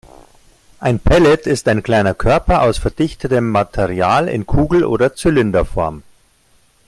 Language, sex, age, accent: German, male, 50-59, Deutschland Deutsch